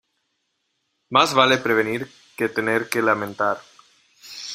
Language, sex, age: Spanish, male, 19-29